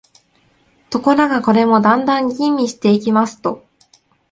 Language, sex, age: Japanese, female, 19-29